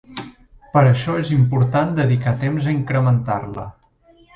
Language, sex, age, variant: Catalan, male, 40-49, Central